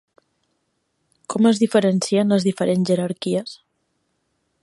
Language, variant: Catalan, Central